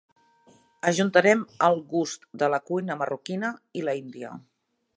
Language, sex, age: Catalan, female, 40-49